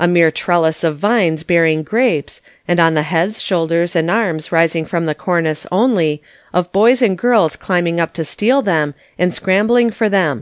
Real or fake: real